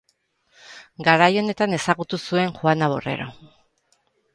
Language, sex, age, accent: Basque, female, 50-59, Erdialdekoa edo Nafarra (Gipuzkoa, Nafarroa)